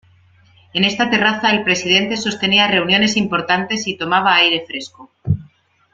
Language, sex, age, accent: Spanish, female, 30-39, España: Centro-Sur peninsular (Madrid, Toledo, Castilla-La Mancha)